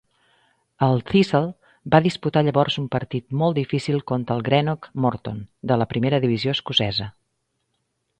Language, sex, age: Catalan, female, 50-59